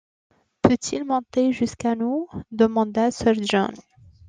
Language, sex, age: French, female, 30-39